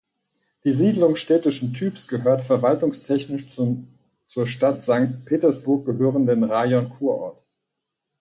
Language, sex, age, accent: German, male, 40-49, Deutschland Deutsch